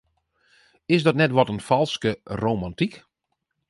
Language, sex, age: Western Frisian, male, 30-39